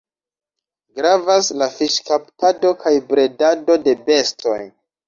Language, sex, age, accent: Esperanto, male, 19-29, Internacia